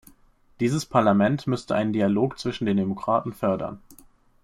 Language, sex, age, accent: German, male, under 19, Deutschland Deutsch